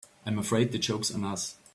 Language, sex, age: English, male, 30-39